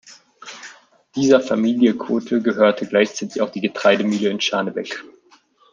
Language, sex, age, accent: German, male, 19-29, Deutschland Deutsch